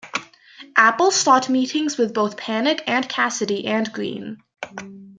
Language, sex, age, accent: English, female, under 19, Canadian English